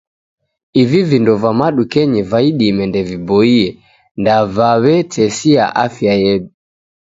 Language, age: Taita, 19-29